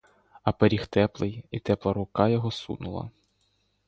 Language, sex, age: Ukrainian, male, 19-29